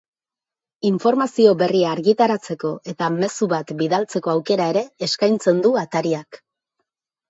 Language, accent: Basque, Erdialdekoa edo Nafarra (Gipuzkoa, Nafarroa)